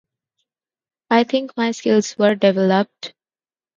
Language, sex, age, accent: English, female, 19-29, India and South Asia (India, Pakistan, Sri Lanka)